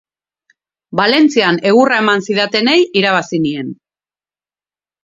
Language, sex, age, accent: Basque, female, 40-49, Erdialdekoa edo Nafarra (Gipuzkoa, Nafarroa)